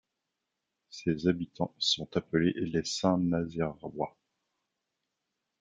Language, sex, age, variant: French, male, 40-49, Français de métropole